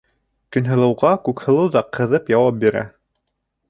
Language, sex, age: Bashkir, male, 30-39